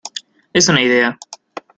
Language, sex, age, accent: Spanish, male, 19-29, Rioplatense: Argentina, Uruguay, este de Bolivia, Paraguay